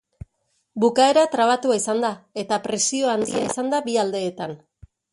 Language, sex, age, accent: Basque, female, 40-49, Mendebalekoa (Araba, Bizkaia, Gipuzkoako mendebaleko herri batzuk)